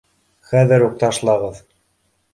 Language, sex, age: Bashkir, male, 19-29